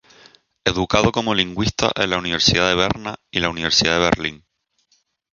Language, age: Spanish, 19-29